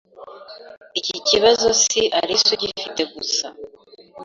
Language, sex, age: Kinyarwanda, female, 19-29